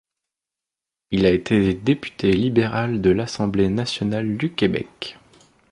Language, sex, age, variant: French, male, 30-39, Français de métropole